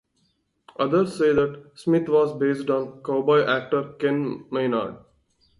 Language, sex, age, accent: English, male, 19-29, India and South Asia (India, Pakistan, Sri Lanka)